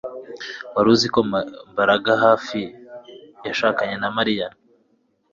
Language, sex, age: Kinyarwanda, male, 19-29